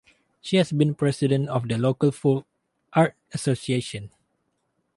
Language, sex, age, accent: English, male, 19-29, Malaysian English